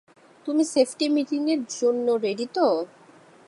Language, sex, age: Bengali, female, 19-29